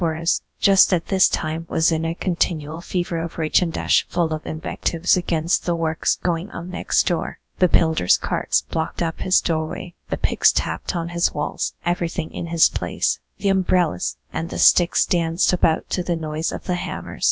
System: TTS, GradTTS